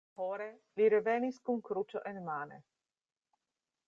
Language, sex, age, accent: Esperanto, female, 40-49, Internacia